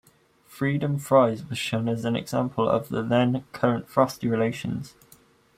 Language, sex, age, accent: English, male, 19-29, Welsh English